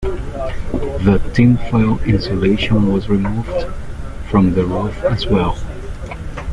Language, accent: English, Canadian English